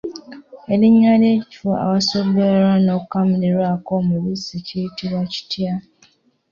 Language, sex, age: Ganda, female, 19-29